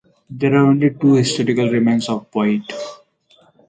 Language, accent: English, India and South Asia (India, Pakistan, Sri Lanka)